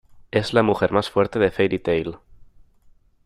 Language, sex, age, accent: Spanish, male, under 19, España: Norte peninsular (Asturias, Castilla y León, Cantabria, País Vasco, Navarra, Aragón, La Rioja, Guadalajara, Cuenca)